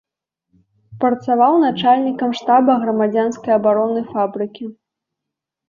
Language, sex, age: Belarusian, female, under 19